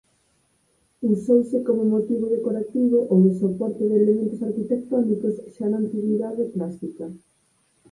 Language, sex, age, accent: Galician, female, 30-39, Normativo (estándar)